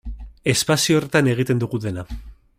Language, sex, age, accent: Basque, male, 19-29, Erdialdekoa edo Nafarra (Gipuzkoa, Nafarroa)